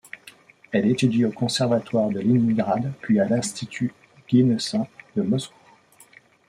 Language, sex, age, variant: French, male, 40-49, Français de métropole